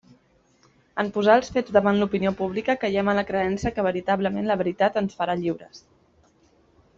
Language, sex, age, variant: Catalan, female, 19-29, Central